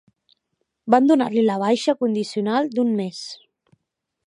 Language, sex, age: Catalan, female, 30-39